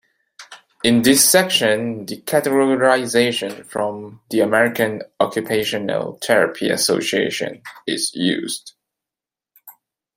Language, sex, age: English, male, 19-29